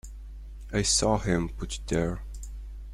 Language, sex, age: English, male, 19-29